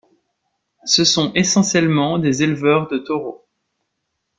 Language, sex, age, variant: French, male, 19-29, Français de métropole